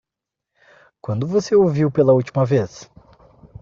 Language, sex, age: Portuguese, male, 19-29